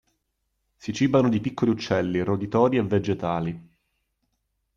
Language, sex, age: Italian, male, 30-39